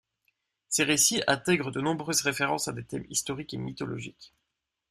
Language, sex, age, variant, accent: French, male, 19-29, Français d'Europe, Français de Belgique